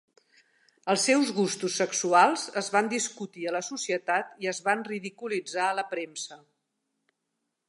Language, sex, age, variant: Catalan, female, 50-59, Central